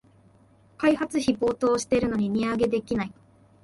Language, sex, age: Japanese, female, 19-29